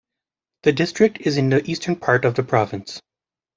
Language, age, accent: English, 30-39, Canadian English